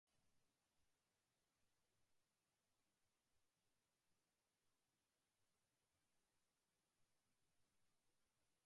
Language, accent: English, United States English